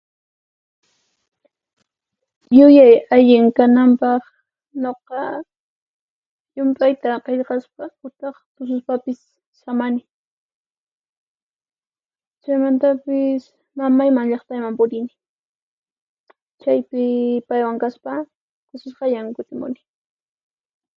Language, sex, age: Puno Quechua, female, 19-29